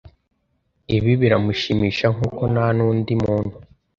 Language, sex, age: Kinyarwanda, male, under 19